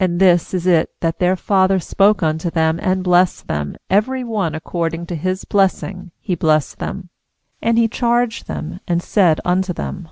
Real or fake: real